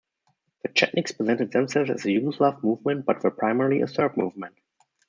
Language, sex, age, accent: English, male, 30-39, England English